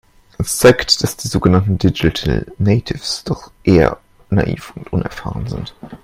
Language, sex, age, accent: German, male, 19-29, Deutschland Deutsch